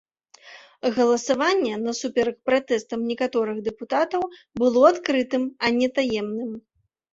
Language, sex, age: Belarusian, female, 30-39